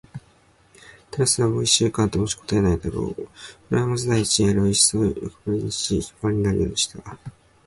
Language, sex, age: Japanese, male, 19-29